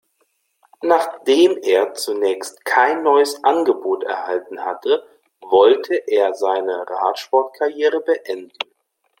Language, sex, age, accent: German, male, 30-39, Deutschland Deutsch